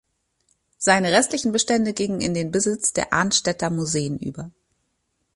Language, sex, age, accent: German, female, 30-39, Deutschland Deutsch